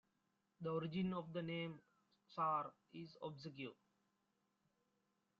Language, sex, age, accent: English, male, 19-29, India and South Asia (India, Pakistan, Sri Lanka)